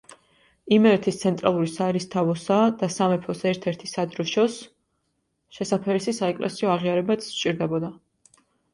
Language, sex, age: Georgian, female, 19-29